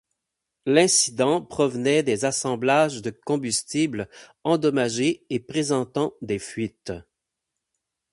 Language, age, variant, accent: French, 30-39, Français d'Amérique du Nord, Français du Canada